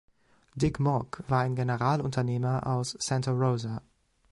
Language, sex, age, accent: German, male, 19-29, Deutschland Deutsch